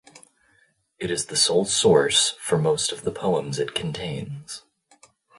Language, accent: English, United States English